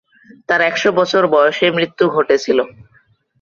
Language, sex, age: Bengali, female, 19-29